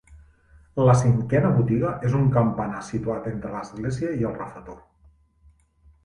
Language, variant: Catalan, Central